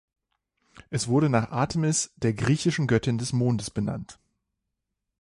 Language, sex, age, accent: German, male, 30-39, Deutschland Deutsch